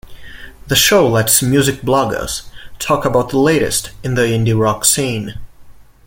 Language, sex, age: English, male, under 19